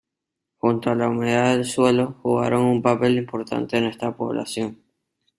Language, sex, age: Spanish, male, under 19